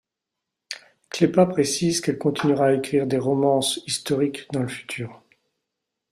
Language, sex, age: French, male, 40-49